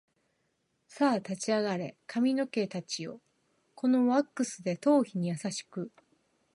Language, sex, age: Japanese, female, 50-59